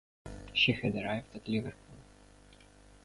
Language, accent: English, United States English